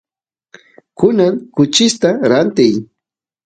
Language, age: Santiago del Estero Quichua, 30-39